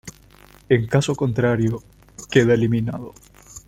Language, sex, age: Spanish, male, 19-29